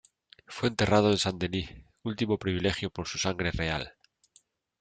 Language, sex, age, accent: Spanish, male, 40-49, España: Norte peninsular (Asturias, Castilla y León, Cantabria, País Vasco, Navarra, Aragón, La Rioja, Guadalajara, Cuenca)